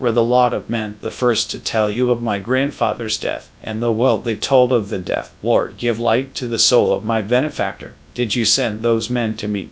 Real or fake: fake